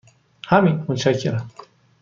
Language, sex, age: Persian, male, 30-39